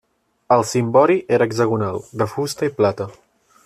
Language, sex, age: Catalan, male, 19-29